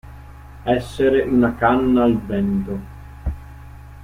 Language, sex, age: Italian, male, 19-29